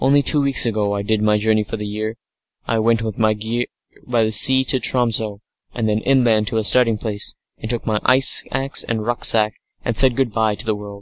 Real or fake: real